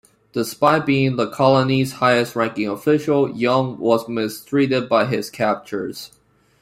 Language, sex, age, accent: English, male, 19-29, United States English